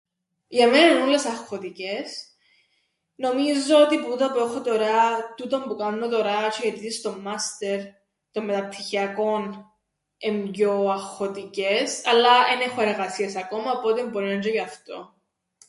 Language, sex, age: Greek, female, 19-29